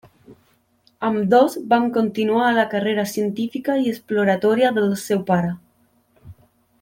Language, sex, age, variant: Catalan, male, 19-29, Central